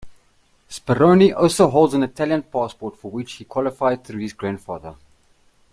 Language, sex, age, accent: English, male, 30-39, Southern African (South Africa, Zimbabwe, Namibia)